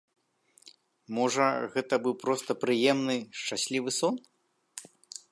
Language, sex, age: Belarusian, male, 40-49